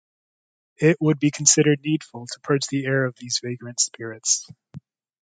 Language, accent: English, United States English